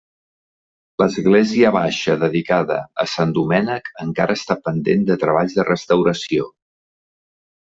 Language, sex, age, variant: Catalan, male, 40-49, Central